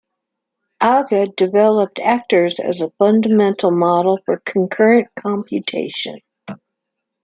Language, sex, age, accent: English, female, 50-59, United States English